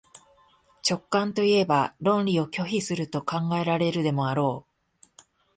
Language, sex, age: Japanese, female, 40-49